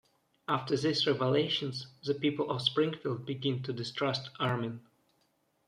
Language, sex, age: English, male, 19-29